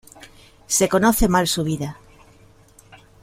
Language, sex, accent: Spanish, female, España: Sur peninsular (Andalucia, Extremadura, Murcia)